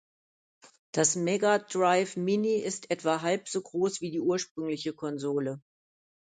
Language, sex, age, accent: German, female, 60-69, Deutschland Deutsch